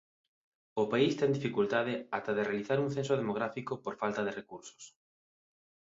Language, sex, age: Galician, male, 30-39